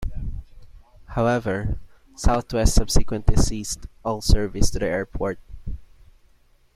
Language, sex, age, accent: English, male, 19-29, Filipino